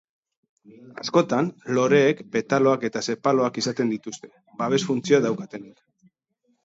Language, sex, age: Basque, male, 30-39